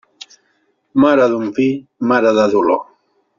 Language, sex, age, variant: Catalan, male, 40-49, Central